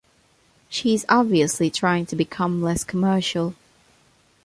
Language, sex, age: English, female, under 19